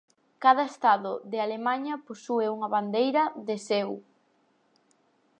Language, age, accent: Galician, 40-49, Oriental (común en zona oriental)